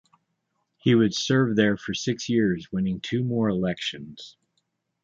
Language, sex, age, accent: English, male, 40-49, United States English